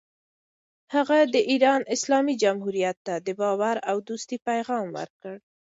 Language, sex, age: Pashto, female, 19-29